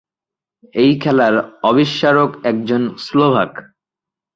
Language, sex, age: Bengali, male, 19-29